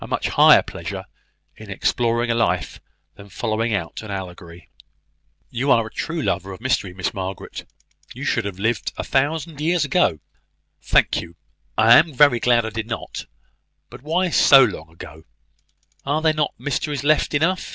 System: none